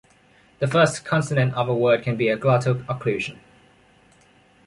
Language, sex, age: English, male, 19-29